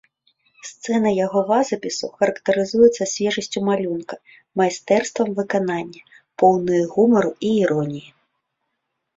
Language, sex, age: Belarusian, female, 30-39